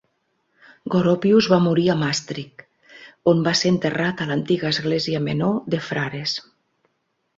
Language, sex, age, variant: Catalan, female, 50-59, Nord-Occidental